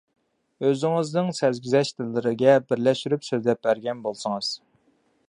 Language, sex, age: Uyghur, male, 30-39